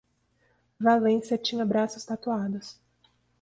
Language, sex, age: Portuguese, female, 30-39